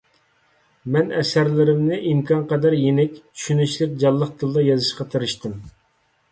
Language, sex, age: Uyghur, male, 30-39